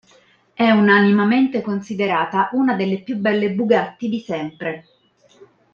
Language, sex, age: Italian, female, 30-39